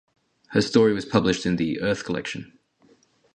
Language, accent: English, Australian English